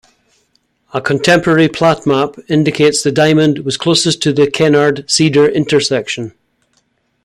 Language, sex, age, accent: English, male, 60-69, Scottish English